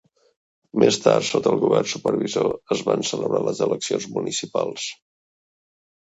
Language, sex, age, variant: Catalan, male, 50-59, Central